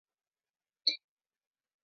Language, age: Indonesian, 30-39